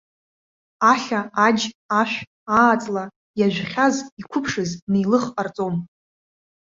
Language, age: Abkhazian, 19-29